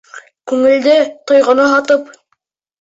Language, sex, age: Bashkir, male, under 19